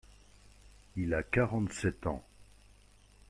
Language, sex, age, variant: French, male, 50-59, Français de métropole